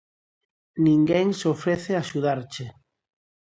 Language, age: Galician, under 19